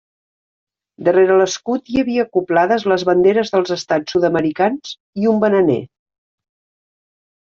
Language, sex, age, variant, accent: Catalan, female, 50-59, Central, central